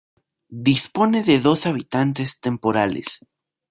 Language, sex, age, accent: Spanish, male, 19-29, América central